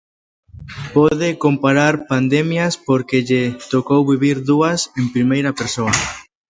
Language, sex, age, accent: Galician, female, 40-49, Central (gheada)